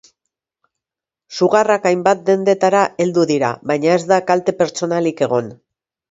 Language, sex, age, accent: Basque, female, 40-49, Mendebalekoa (Araba, Bizkaia, Gipuzkoako mendebaleko herri batzuk)